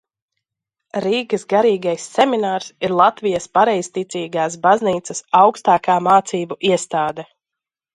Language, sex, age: Latvian, female, 19-29